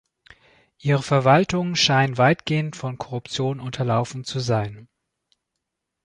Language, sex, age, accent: German, male, 40-49, Deutschland Deutsch